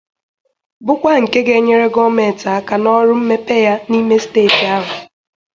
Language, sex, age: Igbo, female, under 19